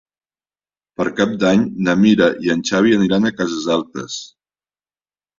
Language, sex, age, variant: Catalan, male, 60-69, Central